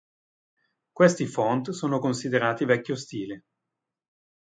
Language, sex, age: Italian, male, 40-49